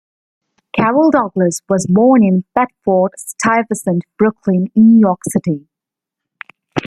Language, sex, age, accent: English, female, 19-29, England English